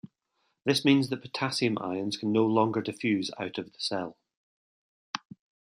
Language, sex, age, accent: English, male, 40-49, Scottish English